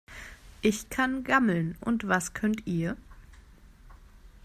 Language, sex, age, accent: German, female, 19-29, Deutschland Deutsch